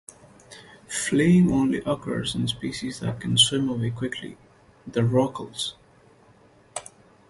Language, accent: English, United States English; Australian English; India and South Asia (India, Pakistan, Sri Lanka); Singaporean English